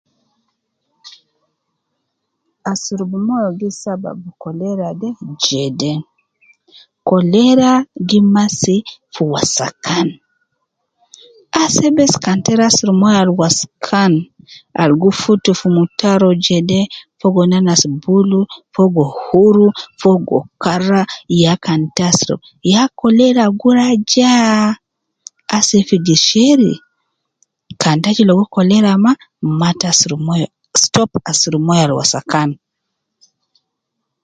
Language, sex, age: Nubi, female, 30-39